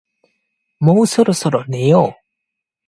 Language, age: Japanese, 19-29